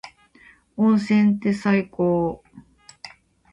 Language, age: Japanese, 30-39